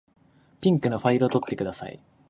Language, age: Japanese, 19-29